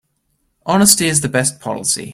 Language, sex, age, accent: English, male, 19-29, England English